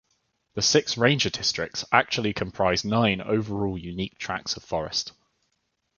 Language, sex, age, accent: English, male, 19-29, England English